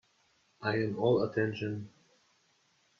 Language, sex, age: English, male, 19-29